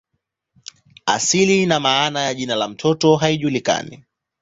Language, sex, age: Swahili, male, 19-29